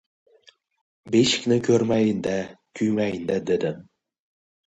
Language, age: Uzbek, 19-29